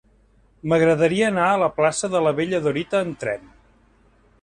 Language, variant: Catalan, Central